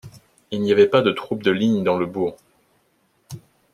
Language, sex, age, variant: French, male, 30-39, Français de métropole